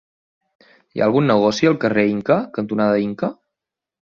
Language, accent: Catalan, Oriental